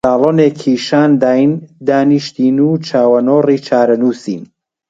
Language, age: Central Kurdish, 40-49